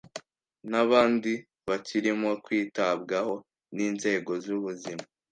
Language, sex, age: Kinyarwanda, male, under 19